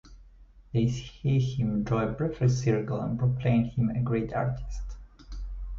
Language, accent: English, England English